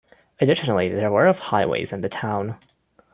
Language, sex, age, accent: English, male, under 19, United States English